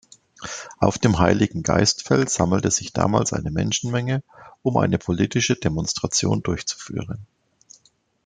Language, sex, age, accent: German, male, 40-49, Deutschland Deutsch